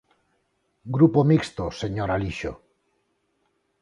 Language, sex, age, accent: Galician, male, 40-49, Normativo (estándar); Neofalante